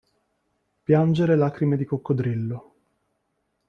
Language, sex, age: Italian, male, 19-29